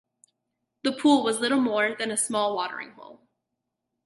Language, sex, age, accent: English, female, under 19, United States English